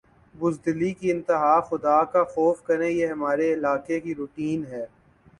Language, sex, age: Urdu, male, 19-29